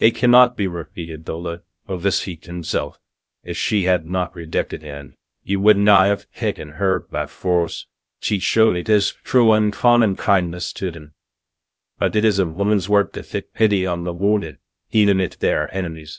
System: TTS, VITS